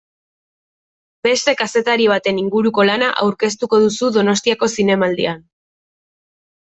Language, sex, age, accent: Basque, female, 19-29, Mendebalekoa (Araba, Bizkaia, Gipuzkoako mendebaleko herri batzuk)